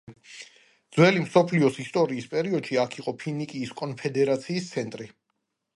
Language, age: Georgian, 40-49